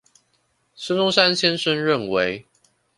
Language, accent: Chinese, 出生地：臺北市